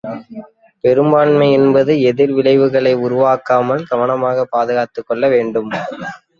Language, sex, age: Tamil, male, 19-29